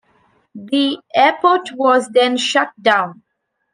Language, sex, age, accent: English, female, 19-29, India and South Asia (India, Pakistan, Sri Lanka)